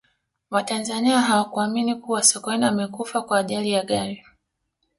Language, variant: Swahili, Kiswahili cha Bara ya Tanzania